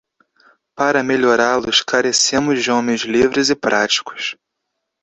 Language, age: Portuguese, 19-29